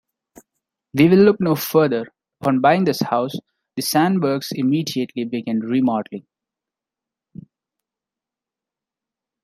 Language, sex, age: English, male, 19-29